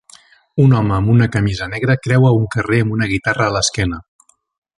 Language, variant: Catalan, Central